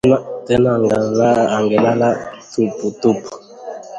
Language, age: Swahili, 30-39